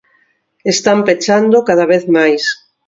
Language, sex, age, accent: Galician, female, 50-59, Oriental (común en zona oriental)